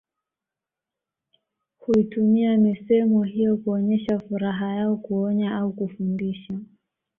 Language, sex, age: Swahili, female, 19-29